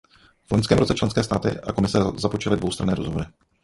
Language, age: Czech, 30-39